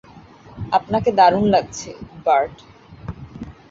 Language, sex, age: Bengali, female, 19-29